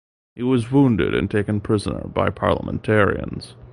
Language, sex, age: English, male, 19-29